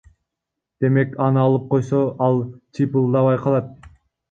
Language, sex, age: Kyrgyz, male, under 19